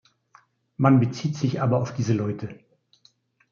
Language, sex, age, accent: German, male, 50-59, Deutschland Deutsch